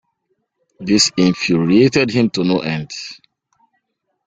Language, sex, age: English, male, 50-59